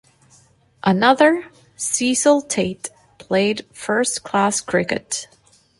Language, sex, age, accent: English, female, 30-39, United States English